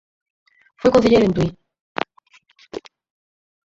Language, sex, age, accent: Galician, female, 19-29, Atlántico (seseo e gheada)